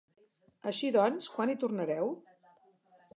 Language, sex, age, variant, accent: Catalan, female, 60-69, Central, central